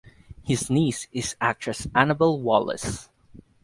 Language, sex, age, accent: English, male, 19-29, Filipino